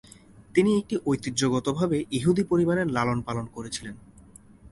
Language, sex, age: Bengali, male, 19-29